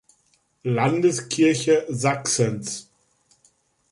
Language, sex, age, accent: German, male, 50-59, Deutschland Deutsch